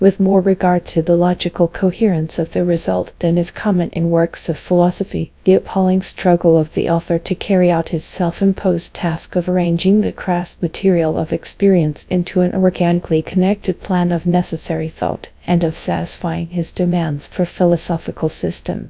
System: TTS, GradTTS